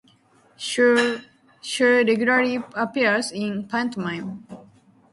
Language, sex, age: English, female, under 19